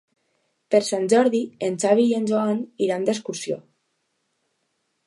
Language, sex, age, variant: Catalan, female, under 19, Alacantí